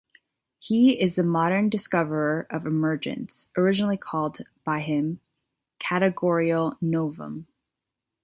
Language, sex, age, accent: English, female, 19-29, United States English